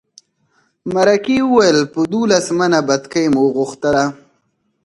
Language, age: Pashto, 19-29